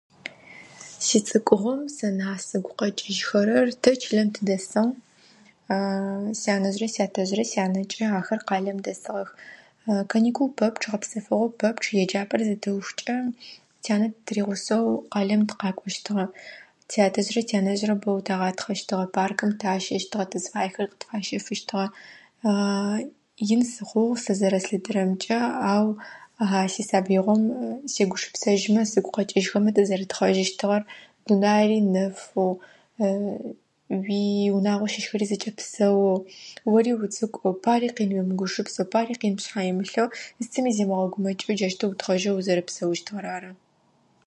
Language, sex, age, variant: Adyghe, female, 19-29, Адыгабзэ (Кирил, пстэумэ зэдыряе)